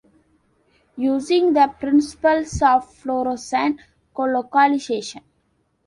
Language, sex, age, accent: English, female, under 19, India and South Asia (India, Pakistan, Sri Lanka)